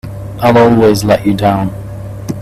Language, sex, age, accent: English, male, 19-29, England English